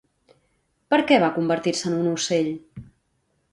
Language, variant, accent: Catalan, Central, central